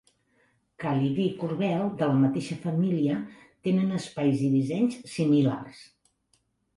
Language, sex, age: Catalan, female, 60-69